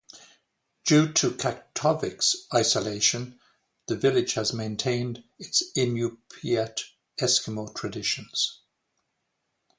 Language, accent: English, Irish English